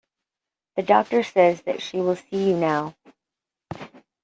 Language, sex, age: English, female, 40-49